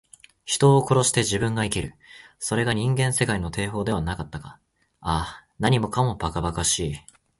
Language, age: Japanese, 19-29